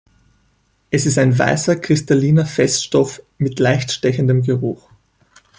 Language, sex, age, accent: German, male, 30-39, Österreichisches Deutsch